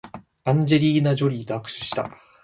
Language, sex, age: Japanese, male, 19-29